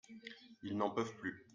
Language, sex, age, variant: French, male, 19-29, Français de métropole